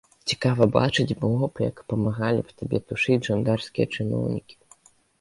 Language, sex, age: Belarusian, male, under 19